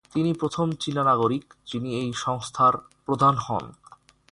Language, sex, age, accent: Bengali, male, 19-29, Bengali